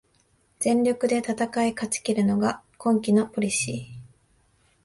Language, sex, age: Japanese, female, 19-29